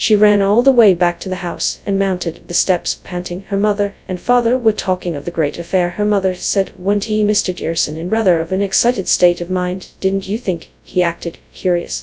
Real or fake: fake